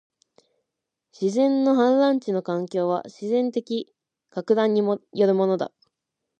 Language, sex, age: Japanese, female, 19-29